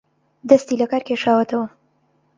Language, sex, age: Central Kurdish, female, under 19